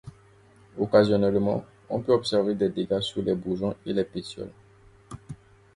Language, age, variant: French, 19-29, Français d'Afrique subsaharienne et des îles africaines